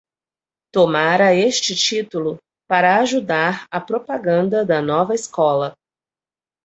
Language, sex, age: Portuguese, female, 40-49